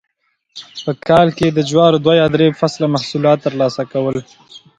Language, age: Pashto, 19-29